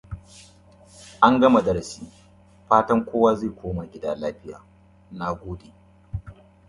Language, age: English, 30-39